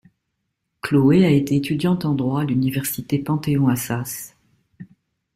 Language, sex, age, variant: French, female, 50-59, Français de métropole